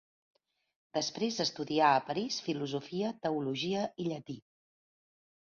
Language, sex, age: Catalan, female, 40-49